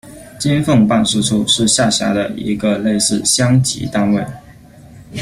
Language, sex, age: Chinese, male, 19-29